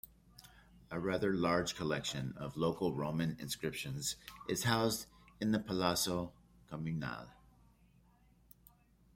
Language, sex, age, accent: English, male, 50-59, United States English